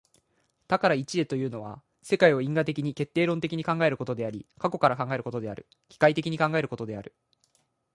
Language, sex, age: Japanese, male, 19-29